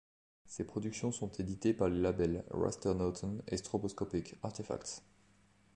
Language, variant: French, Français de métropole